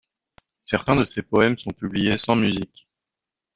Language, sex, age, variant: French, male, 40-49, Français de métropole